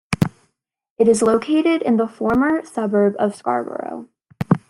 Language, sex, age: English, female, under 19